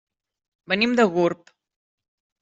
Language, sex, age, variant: Catalan, female, 40-49, Central